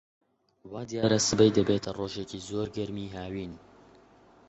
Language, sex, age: Central Kurdish, male, under 19